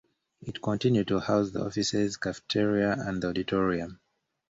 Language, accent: English, United States English